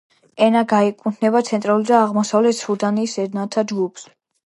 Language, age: Georgian, under 19